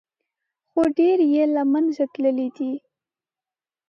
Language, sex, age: Pashto, female, 19-29